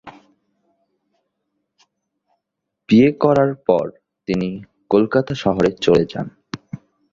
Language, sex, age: Bengali, male, under 19